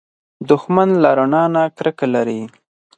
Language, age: Pashto, 19-29